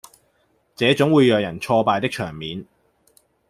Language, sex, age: Cantonese, male, 30-39